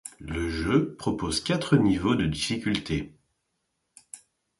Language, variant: French, Français de métropole